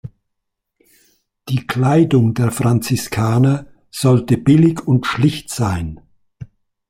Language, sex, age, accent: German, male, 70-79, Schweizerdeutsch